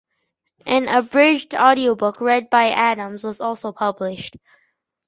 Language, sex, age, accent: English, male, under 19, United States English